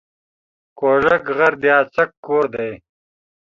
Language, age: Pashto, 40-49